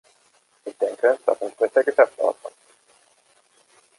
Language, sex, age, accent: German, male, 30-39, Deutschland Deutsch